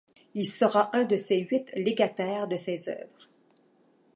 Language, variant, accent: French, Français d'Amérique du Nord, Français du Canada